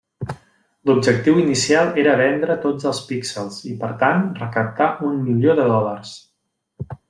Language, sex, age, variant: Catalan, male, 30-39, Central